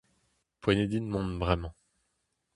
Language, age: Breton, 30-39